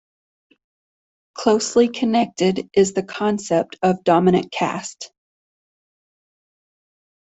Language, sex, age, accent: English, female, 30-39, United States English